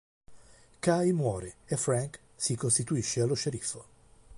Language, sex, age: Italian, male, 50-59